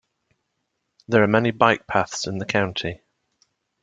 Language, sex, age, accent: English, male, 40-49, England English